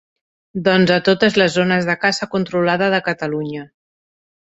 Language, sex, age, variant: Catalan, female, 40-49, Central